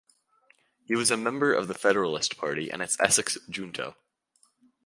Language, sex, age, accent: English, male, under 19, United States English